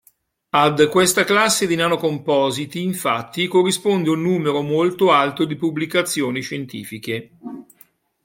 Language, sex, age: Italian, male, 60-69